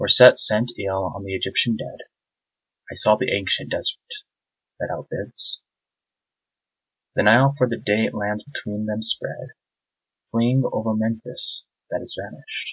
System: none